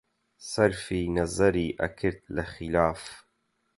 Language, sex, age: Central Kurdish, male, 30-39